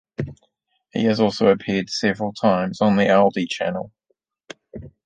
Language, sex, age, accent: English, male, 30-39, New Zealand English